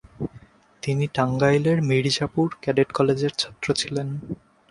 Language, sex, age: Bengali, male, 19-29